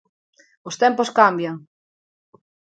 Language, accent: Galician, Normativo (estándar)